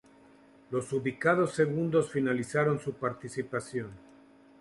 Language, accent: Spanish, México